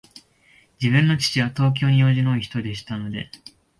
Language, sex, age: Japanese, male, 19-29